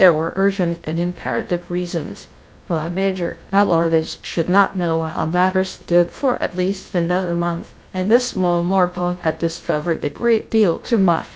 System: TTS, GlowTTS